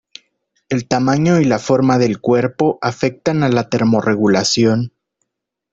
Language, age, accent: Spanish, 30-39, México